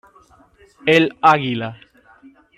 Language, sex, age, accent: Spanish, male, under 19, América central